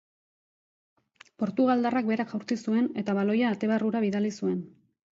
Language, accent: Basque, Erdialdekoa edo Nafarra (Gipuzkoa, Nafarroa)